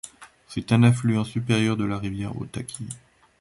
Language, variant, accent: French, Français d'Europe, Français d’Allemagne